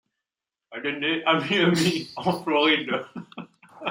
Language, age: French, 30-39